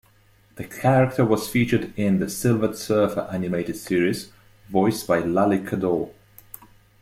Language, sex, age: English, male, 30-39